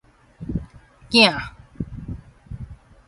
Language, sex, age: Min Nan Chinese, female, 40-49